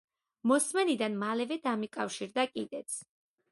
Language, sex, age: Georgian, female, 30-39